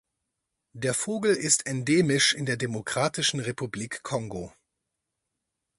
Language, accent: German, Deutschland Deutsch